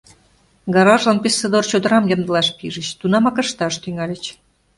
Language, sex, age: Mari, female, 50-59